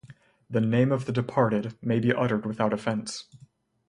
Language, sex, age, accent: English, male, 19-29, United States English